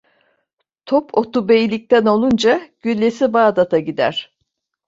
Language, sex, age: Turkish, female, 70-79